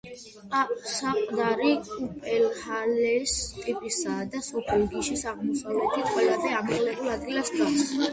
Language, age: Georgian, 19-29